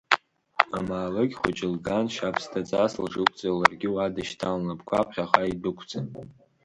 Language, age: Abkhazian, under 19